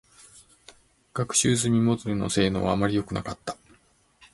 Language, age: Japanese, 50-59